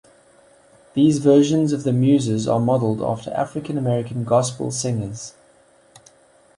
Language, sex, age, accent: English, male, 40-49, Southern African (South Africa, Zimbabwe, Namibia)